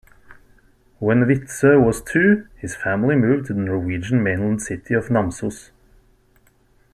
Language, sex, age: English, male, 19-29